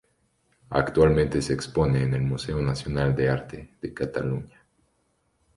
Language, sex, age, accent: Spanish, male, 19-29, Andino-Pacífico: Colombia, Perú, Ecuador, oeste de Bolivia y Venezuela andina